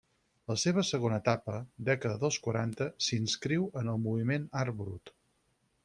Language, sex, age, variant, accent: Catalan, male, 50-59, Central, central